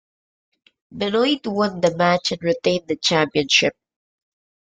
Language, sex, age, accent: English, male, under 19, Filipino